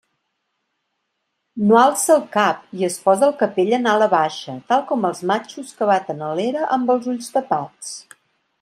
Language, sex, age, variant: Catalan, female, 40-49, Central